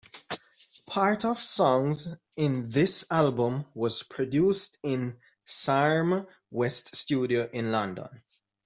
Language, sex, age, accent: English, male, 30-39, West Indies and Bermuda (Bahamas, Bermuda, Jamaica, Trinidad)